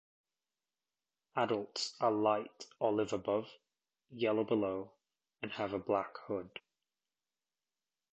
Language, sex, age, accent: English, male, 30-39, England English